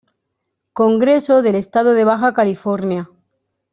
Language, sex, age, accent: Spanish, female, 19-29, España: Sur peninsular (Andalucia, Extremadura, Murcia)